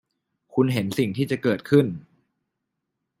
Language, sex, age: Thai, male, 19-29